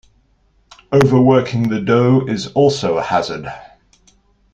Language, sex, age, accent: English, male, 60-69, England English